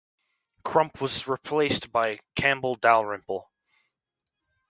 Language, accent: English, United States English